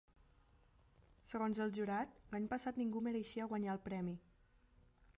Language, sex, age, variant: Catalan, female, 19-29, Nord-Occidental